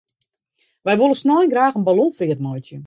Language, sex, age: Western Frisian, female, 40-49